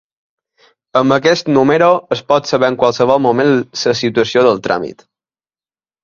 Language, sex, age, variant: Catalan, male, 19-29, Balear